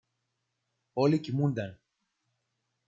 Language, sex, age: Greek, male, 30-39